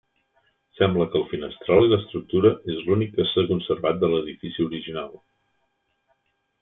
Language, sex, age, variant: Catalan, male, 40-49, Central